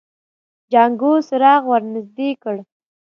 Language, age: Pashto, 30-39